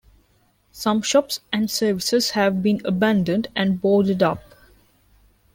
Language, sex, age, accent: English, female, 19-29, India and South Asia (India, Pakistan, Sri Lanka)